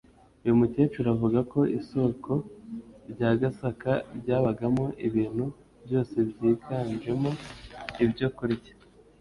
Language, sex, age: Kinyarwanda, male, 30-39